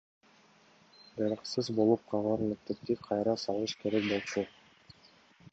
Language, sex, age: Kyrgyz, male, under 19